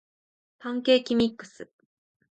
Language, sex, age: Japanese, female, under 19